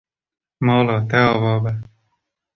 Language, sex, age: Kurdish, male, 19-29